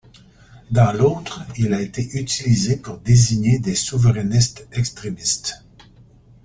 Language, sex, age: French, male, 60-69